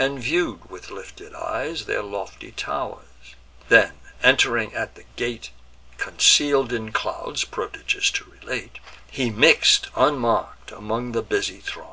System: none